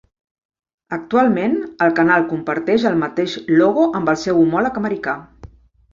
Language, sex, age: Catalan, female, 50-59